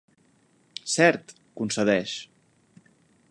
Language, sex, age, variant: Catalan, male, 19-29, Central